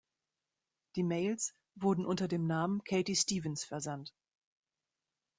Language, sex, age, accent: German, female, 40-49, Deutschland Deutsch